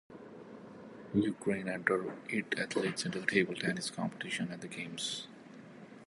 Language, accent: English, India and South Asia (India, Pakistan, Sri Lanka)